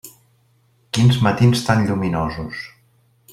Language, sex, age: Catalan, male, 50-59